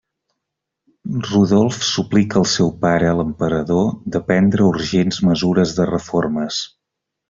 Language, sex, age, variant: Catalan, male, 30-39, Central